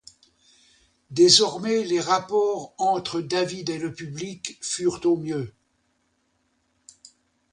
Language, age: French, 70-79